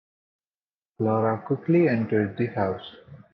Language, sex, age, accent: English, male, 19-29, India and South Asia (India, Pakistan, Sri Lanka)